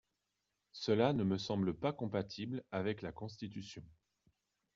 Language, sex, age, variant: French, male, 30-39, Français de métropole